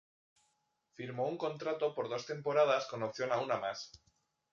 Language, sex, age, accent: Spanish, male, 30-39, España: Norte peninsular (Asturias, Castilla y León, Cantabria, País Vasco, Navarra, Aragón, La Rioja, Guadalajara, Cuenca)